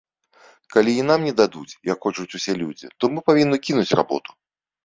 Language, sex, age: Belarusian, male, 40-49